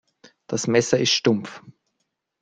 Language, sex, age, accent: German, male, 40-49, Österreichisches Deutsch